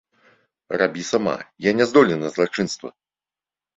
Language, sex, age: Belarusian, male, 40-49